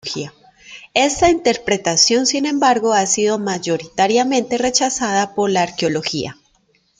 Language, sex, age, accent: Spanish, female, 30-39, Andino-Pacífico: Colombia, Perú, Ecuador, oeste de Bolivia y Venezuela andina